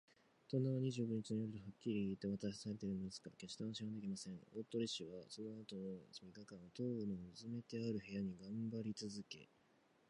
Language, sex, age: Japanese, male, 19-29